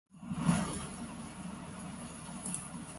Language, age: English, 19-29